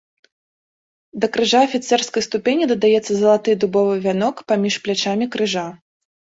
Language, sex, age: Belarusian, female, 30-39